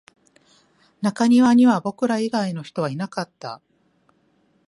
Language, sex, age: Japanese, female, 40-49